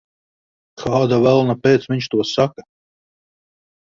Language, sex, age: Latvian, male, 40-49